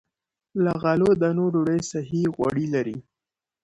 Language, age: Pashto, 19-29